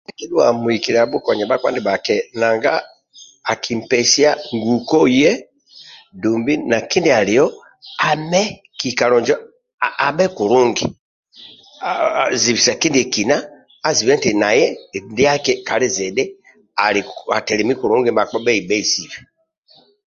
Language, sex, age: Amba (Uganda), male, 70-79